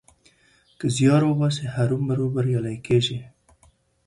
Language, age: Pashto, 19-29